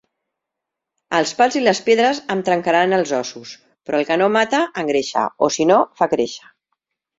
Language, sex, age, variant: Catalan, female, 50-59, Central